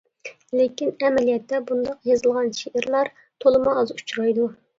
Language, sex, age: Uyghur, female, 19-29